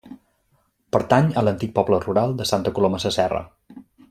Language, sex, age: Catalan, male, 40-49